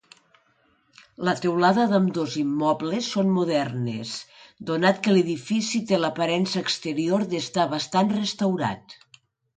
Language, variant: Catalan, Nord-Occidental